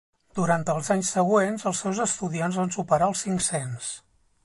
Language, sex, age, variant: Catalan, male, 40-49, Central